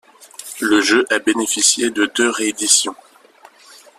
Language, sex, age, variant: French, male, 19-29, Français de métropole